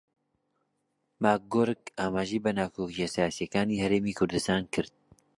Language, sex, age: Central Kurdish, male, 30-39